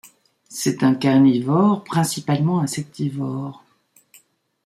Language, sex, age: French, female, 60-69